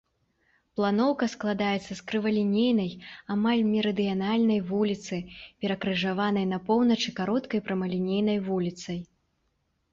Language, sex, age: Belarusian, female, 19-29